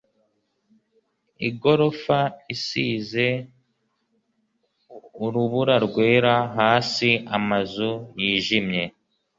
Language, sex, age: Kinyarwanda, male, 19-29